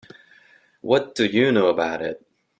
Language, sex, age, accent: English, male, 19-29, United States English